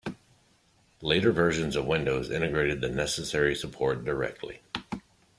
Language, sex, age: English, male, 50-59